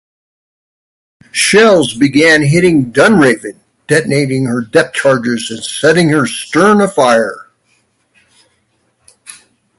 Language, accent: English, United States English